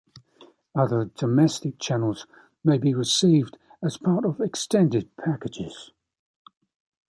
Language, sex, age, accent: English, male, 40-49, England English